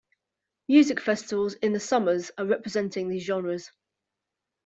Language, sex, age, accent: English, female, 40-49, England English